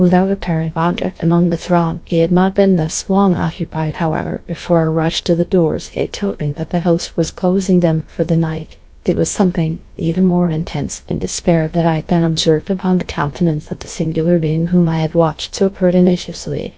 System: TTS, GlowTTS